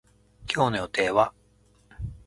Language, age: Japanese, 50-59